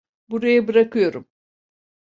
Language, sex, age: Turkish, female, 70-79